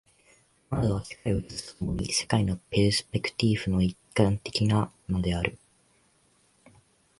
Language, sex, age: Japanese, male, 19-29